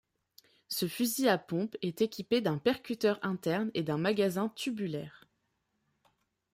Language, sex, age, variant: French, female, 19-29, Français de métropole